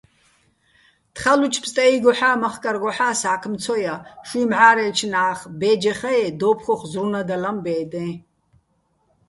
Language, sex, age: Bats, female, 30-39